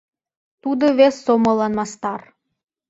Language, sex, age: Mari, female, under 19